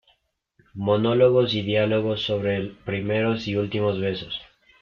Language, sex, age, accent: Spanish, male, under 19, Andino-Pacífico: Colombia, Perú, Ecuador, oeste de Bolivia y Venezuela andina